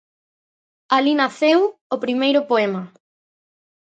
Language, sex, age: Galician, female, under 19